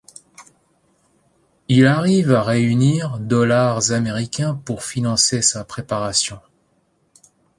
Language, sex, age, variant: French, male, 30-39, Français de métropole